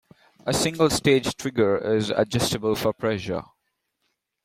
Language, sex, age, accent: English, male, 19-29, India and South Asia (India, Pakistan, Sri Lanka)